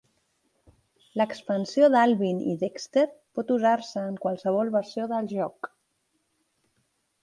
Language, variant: Catalan, Central